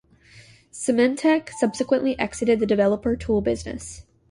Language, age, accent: English, 19-29, United States English